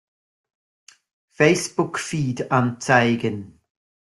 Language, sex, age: German, male, 40-49